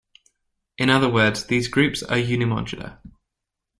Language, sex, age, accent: English, male, 19-29, England English